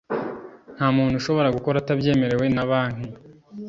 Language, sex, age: Kinyarwanda, male, 19-29